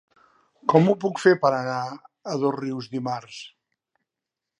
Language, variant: Catalan, Central